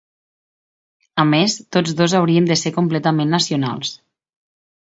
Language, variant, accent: Catalan, Septentrional, septentrional